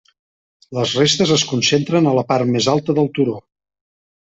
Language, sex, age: Catalan, male, 40-49